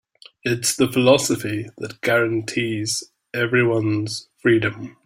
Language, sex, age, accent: English, male, 30-39, Scottish English